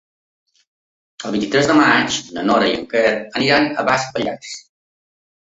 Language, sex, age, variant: Catalan, male, 50-59, Balear